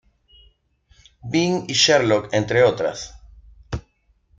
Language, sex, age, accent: Spanish, male, 30-39, Andino-Pacífico: Colombia, Perú, Ecuador, oeste de Bolivia y Venezuela andina